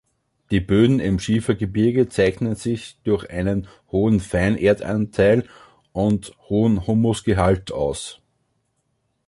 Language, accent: German, Österreichisches Deutsch